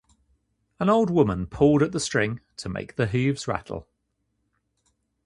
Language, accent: English, England English